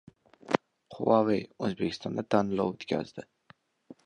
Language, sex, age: Uzbek, male, 19-29